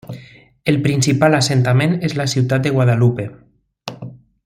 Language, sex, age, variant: Catalan, male, 40-49, Central